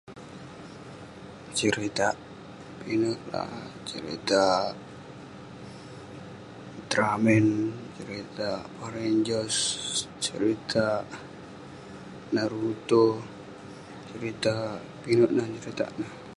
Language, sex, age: Western Penan, male, under 19